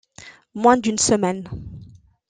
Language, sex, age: French, female, 30-39